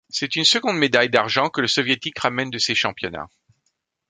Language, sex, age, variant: French, male, 50-59, Français de métropole